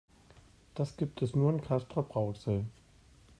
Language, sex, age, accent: German, male, 40-49, Deutschland Deutsch